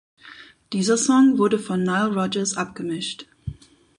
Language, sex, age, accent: German, female, 40-49, Deutschland Deutsch